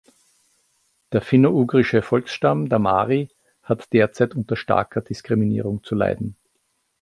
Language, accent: German, Österreichisches Deutsch